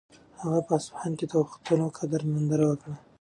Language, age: Pashto, 19-29